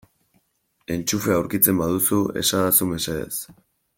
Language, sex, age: Basque, male, 19-29